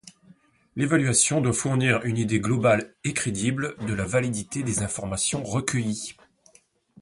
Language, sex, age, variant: French, male, 40-49, Français de métropole